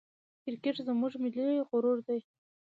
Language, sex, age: Pashto, female, under 19